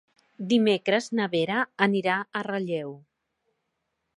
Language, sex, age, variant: Catalan, female, 40-49, Central